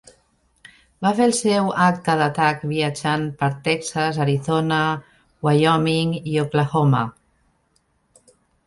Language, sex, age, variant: Catalan, female, 50-59, Central